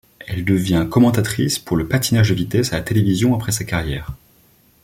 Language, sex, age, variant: French, male, 19-29, Français de métropole